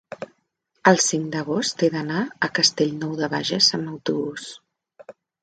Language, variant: Catalan, Central